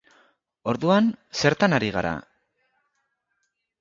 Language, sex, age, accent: Basque, male, 50-59, Mendebalekoa (Araba, Bizkaia, Gipuzkoako mendebaleko herri batzuk)